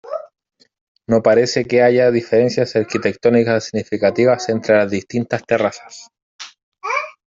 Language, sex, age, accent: Spanish, male, 30-39, Chileno: Chile, Cuyo